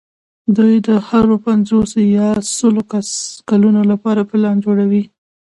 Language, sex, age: Pashto, female, 19-29